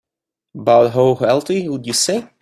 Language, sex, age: English, male, 40-49